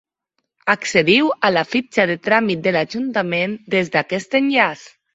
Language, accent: Catalan, valencià